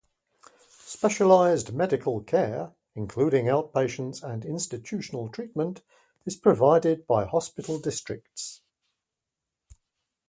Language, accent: English, England English